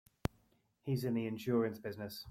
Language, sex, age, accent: English, male, 40-49, England English